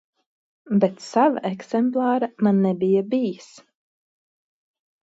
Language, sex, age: Latvian, female, 30-39